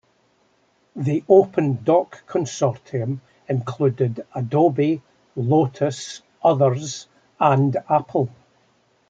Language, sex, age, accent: English, male, 70-79, Scottish English